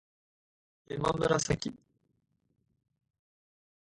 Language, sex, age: Japanese, male, 19-29